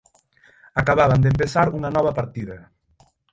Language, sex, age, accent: Galician, male, 19-29, Atlántico (seseo e gheada); Normativo (estándar)